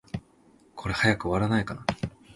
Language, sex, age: Japanese, male, 19-29